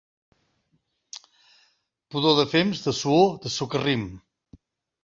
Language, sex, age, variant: Catalan, male, 60-69, Septentrional